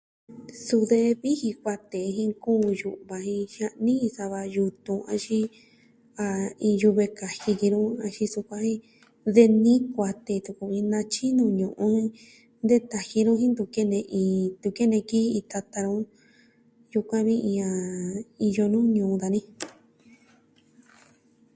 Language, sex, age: Southwestern Tlaxiaco Mixtec, female, 19-29